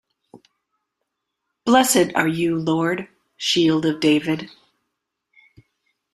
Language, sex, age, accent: English, female, 40-49, United States English